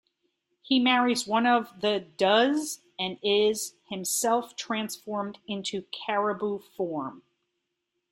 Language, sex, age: English, female, 50-59